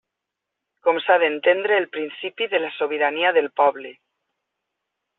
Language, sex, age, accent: Catalan, female, 50-59, valencià